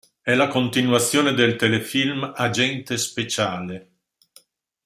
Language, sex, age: Italian, male, 60-69